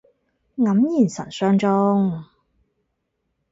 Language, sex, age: Cantonese, female, 30-39